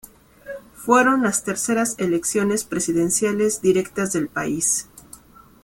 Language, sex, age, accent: Spanish, female, 30-39, México